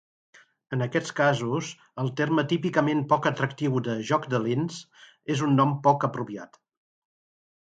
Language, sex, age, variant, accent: Catalan, male, 60-69, Central, central